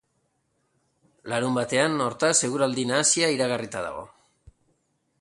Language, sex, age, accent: Basque, male, 50-59, Erdialdekoa edo Nafarra (Gipuzkoa, Nafarroa)